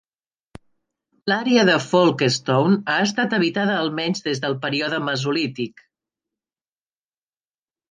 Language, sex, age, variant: Catalan, female, 50-59, Central